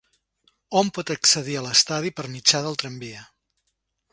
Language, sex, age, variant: Catalan, male, 60-69, Septentrional